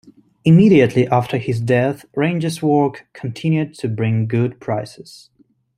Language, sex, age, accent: English, male, 19-29, England English